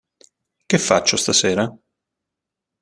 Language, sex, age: Italian, male, 50-59